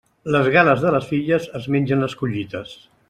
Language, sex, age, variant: Catalan, male, 60-69, Central